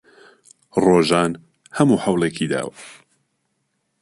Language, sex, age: Central Kurdish, male, 30-39